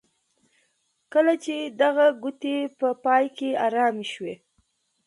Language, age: Pashto, 19-29